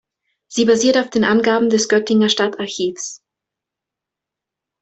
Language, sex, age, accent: German, female, 19-29, Österreichisches Deutsch